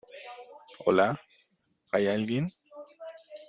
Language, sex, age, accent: Spanish, male, 19-29, Andino-Pacífico: Colombia, Perú, Ecuador, oeste de Bolivia y Venezuela andina